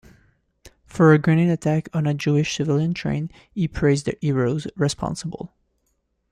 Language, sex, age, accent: English, male, 19-29, Canadian English